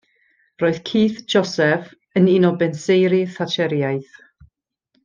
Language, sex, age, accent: Welsh, female, 30-39, Y Deyrnas Unedig Cymraeg